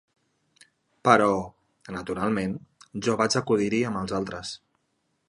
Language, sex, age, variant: Catalan, male, 40-49, Central